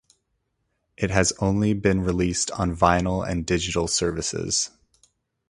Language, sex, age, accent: English, male, 19-29, United States English